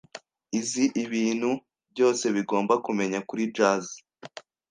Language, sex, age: Kinyarwanda, male, under 19